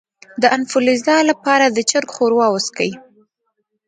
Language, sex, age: Pashto, female, under 19